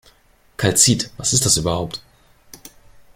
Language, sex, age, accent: German, male, 19-29, Deutschland Deutsch